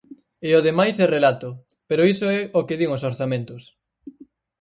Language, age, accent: Galician, 19-29, Atlántico (seseo e gheada)